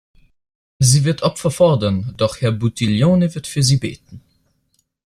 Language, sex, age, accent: German, male, 19-29, Österreichisches Deutsch